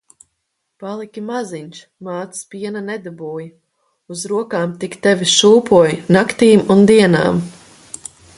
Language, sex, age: Latvian, female, 30-39